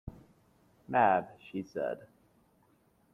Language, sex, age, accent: English, male, 19-29, United States English